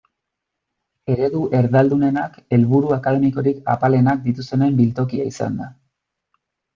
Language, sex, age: Basque, male, 30-39